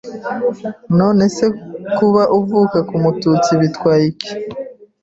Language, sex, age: Kinyarwanda, female, 30-39